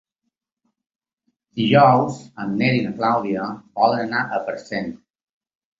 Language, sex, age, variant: Catalan, male, 50-59, Balear